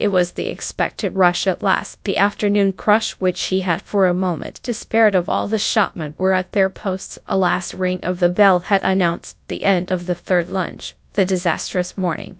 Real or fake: fake